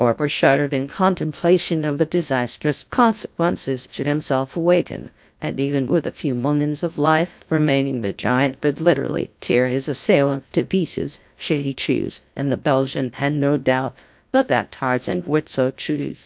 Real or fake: fake